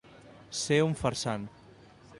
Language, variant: Catalan, Central